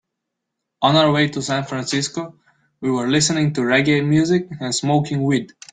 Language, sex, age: English, male, 19-29